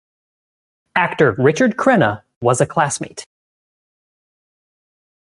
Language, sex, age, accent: English, male, 19-29, United States English